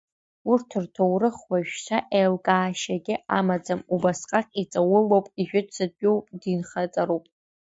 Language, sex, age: Abkhazian, female, under 19